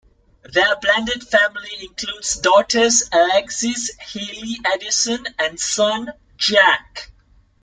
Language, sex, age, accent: English, male, 19-29, Singaporean English